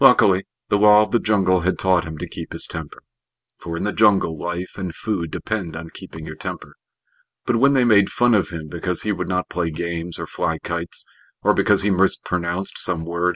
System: none